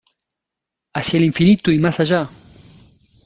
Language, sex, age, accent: Spanish, male, 50-59, Rioplatense: Argentina, Uruguay, este de Bolivia, Paraguay